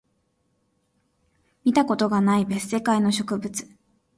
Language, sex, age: Japanese, female, 19-29